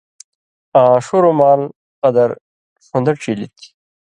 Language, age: Indus Kohistani, 30-39